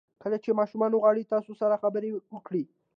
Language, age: Pashto, 19-29